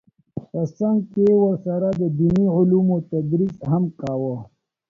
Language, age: Pashto, 30-39